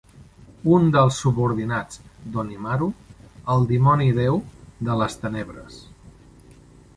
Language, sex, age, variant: Catalan, male, 50-59, Central